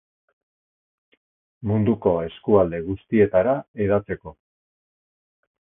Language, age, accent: Basque, 60-69, Erdialdekoa edo Nafarra (Gipuzkoa, Nafarroa)